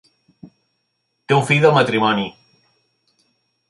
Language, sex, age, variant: Catalan, male, 40-49, Central